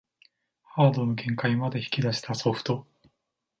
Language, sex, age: Japanese, male, 19-29